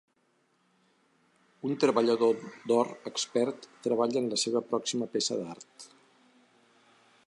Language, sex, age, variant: Catalan, male, 50-59, Central